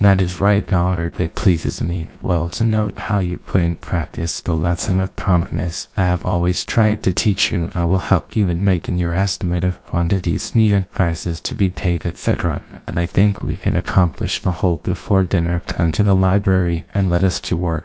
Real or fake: fake